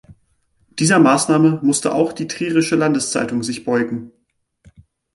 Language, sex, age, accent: German, male, 19-29, Deutschland Deutsch